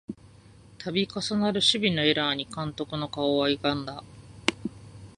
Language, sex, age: Japanese, female, 40-49